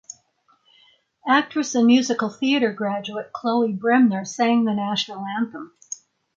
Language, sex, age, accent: English, female, 80-89, United States English